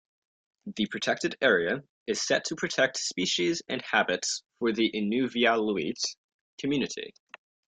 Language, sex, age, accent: English, male, under 19, West Indies and Bermuda (Bahamas, Bermuda, Jamaica, Trinidad)